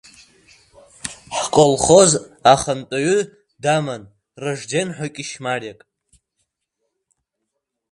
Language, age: Abkhazian, under 19